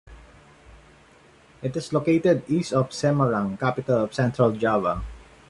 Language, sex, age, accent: English, male, 40-49, Filipino